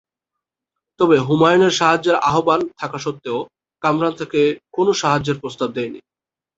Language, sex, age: Bengali, male, 19-29